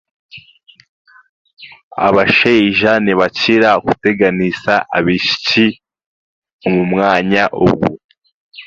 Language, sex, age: Chiga, male, 19-29